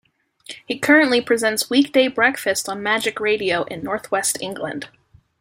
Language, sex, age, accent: English, female, 19-29, United States English